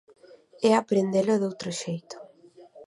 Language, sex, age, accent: Galician, female, 30-39, Atlántico (seseo e gheada)